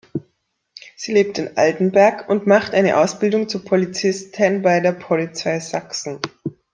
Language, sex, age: German, female, 30-39